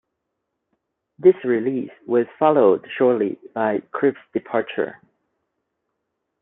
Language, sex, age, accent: English, male, 50-59, United States English